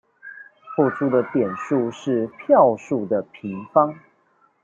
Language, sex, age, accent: Chinese, male, 40-49, 出生地：臺北市